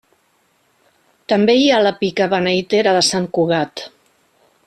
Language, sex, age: Catalan, female, 50-59